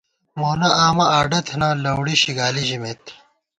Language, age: Gawar-Bati, 30-39